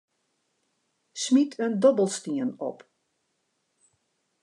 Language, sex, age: Western Frisian, female, 50-59